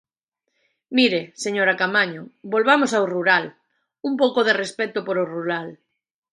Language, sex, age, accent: Galician, female, 40-49, Atlántico (seseo e gheada)